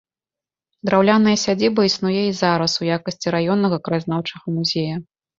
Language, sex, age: Belarusian, female, 30-39